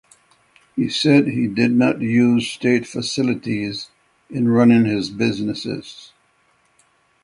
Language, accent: English, United States English